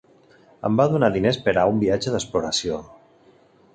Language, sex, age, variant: Catalan, male, 40-49, Central